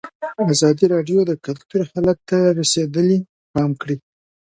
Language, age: Pashto, 30-39